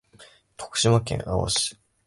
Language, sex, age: Japanese, male, 19-29